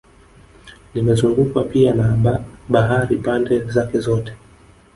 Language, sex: Swahili, male